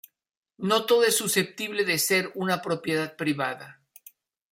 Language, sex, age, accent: Spanish, male, 50-59, México